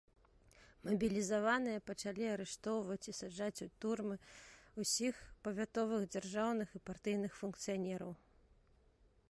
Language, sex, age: Belarusian, female, 30-39